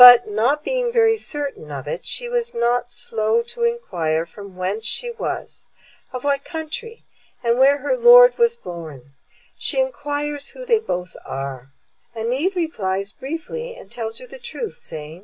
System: none